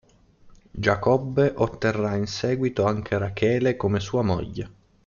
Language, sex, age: Italian, male, 19-29